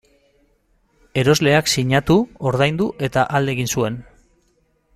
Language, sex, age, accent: Basque, male, 30-39, Mendebalekoa (Araba, Bizkaia, Gipuzkoako mendebaleko herri batzuk)